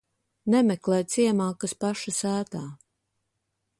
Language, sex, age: Latvian, female, 30-39